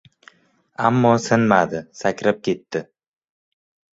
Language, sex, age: Uzbek, male, 19-29